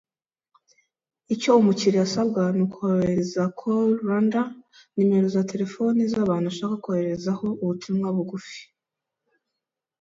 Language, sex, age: Kinyarwanda, female, 19-29